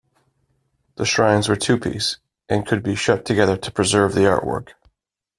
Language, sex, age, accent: English, male, 40-49, United States English